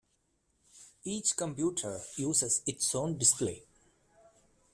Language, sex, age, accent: English, male, 30-39, India and South Asia (India, Pakistan, Sri Lanka)